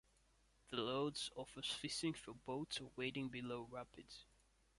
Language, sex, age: English, male, under 19